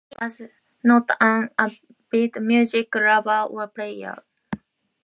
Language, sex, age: English, female, 19-29